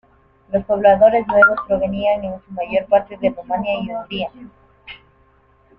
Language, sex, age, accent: Spanish, female, under 19, Andino-Pacífico: Colombia, Perú, Ecuador, oeste de Bolivia y Venezuela andina